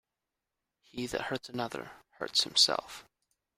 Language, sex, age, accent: English, male, under 19, United States English